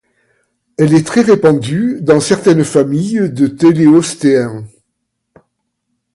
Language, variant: French, Français de métropole